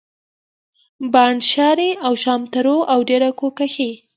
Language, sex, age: Pashto, female, 19-29